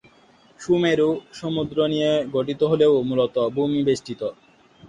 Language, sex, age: Bengali, male, 19-29